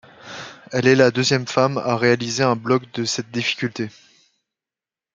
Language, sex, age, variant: French, male, 19-29, Français de métropole